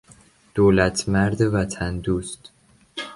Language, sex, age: Persian, male, under 19